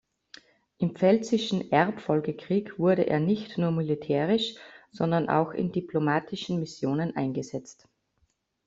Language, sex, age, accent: German, female, 30-39, Österreichisches Deutsch